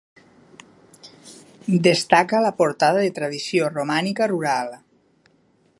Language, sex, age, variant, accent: Catalan, male, 30-39, Valencià meridional, valencià